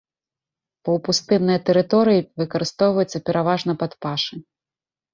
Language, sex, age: Belarusian, female, 30-39